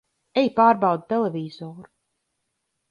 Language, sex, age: Latvian, female, 50-59